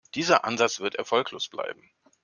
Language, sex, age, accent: German, male, 60-69, Deutschland Deutsch